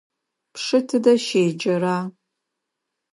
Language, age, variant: Adyghe, 40-49, Адыгабзэ (Кирил, пстэумэ зэдыряе)